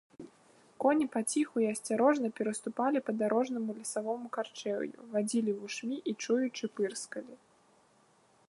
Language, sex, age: Belarusian, female, 19-29